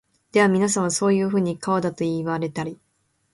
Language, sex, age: Japanese, female, 19-29